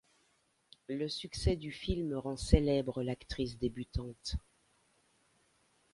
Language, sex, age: French, female, 50-59